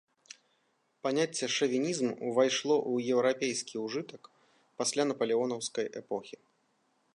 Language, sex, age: Belarusian, male, 40-49